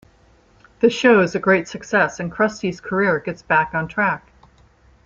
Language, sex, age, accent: English, female, 50-59, United States English